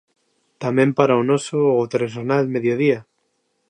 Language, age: Galician, under 19